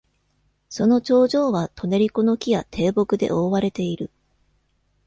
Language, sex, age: Japanese, female, 40-49